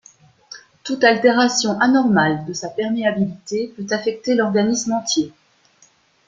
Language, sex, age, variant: French, female, 40-49, Français de métropole